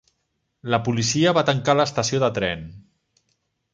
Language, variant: Catalan, Central